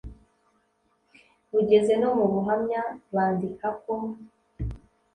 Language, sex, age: Kinyarwanda, female, 30-39